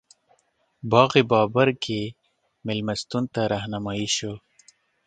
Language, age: Pashto, 30-39